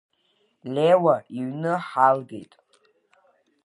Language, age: Abkhazian, under 19